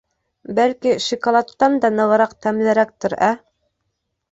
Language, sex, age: Bashkir, female, 19-29